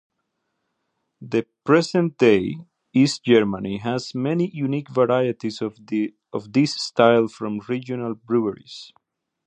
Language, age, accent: English, 30-39, United States English